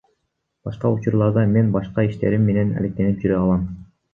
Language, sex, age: Kyrgyz, male, 19-29